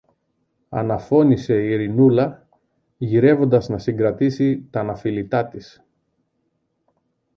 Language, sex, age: Greek, male, 40-49